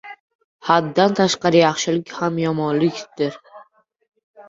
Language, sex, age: Uzbek, male, under 19